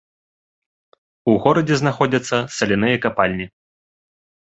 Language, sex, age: Belarusian, male, 19-29